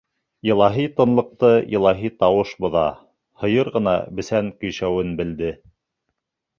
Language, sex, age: Bashkir, male, 30-39